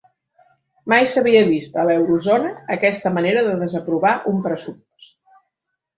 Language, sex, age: Catalan, female, 50-59